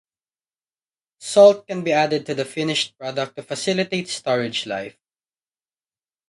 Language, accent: English, Filipino